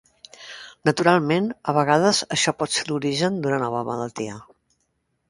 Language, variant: Catalan, Central